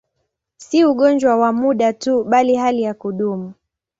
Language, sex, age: Swahili, female, 19-29